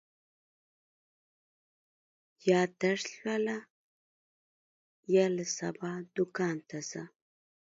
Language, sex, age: Pashto, female, 30-39